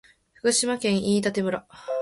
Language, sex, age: Japanese, female, 19-29